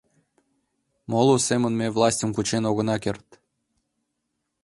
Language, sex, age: Mari, male, 19-29